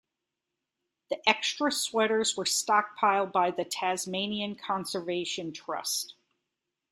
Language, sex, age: English, female, 50-59